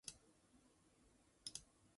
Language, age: Chinese, 19-29